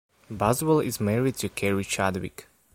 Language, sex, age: English, male, 19-29